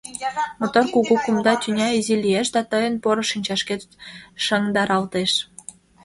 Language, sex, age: Mari, female, 19-29